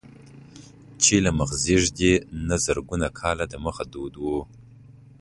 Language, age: Pashto, 19-29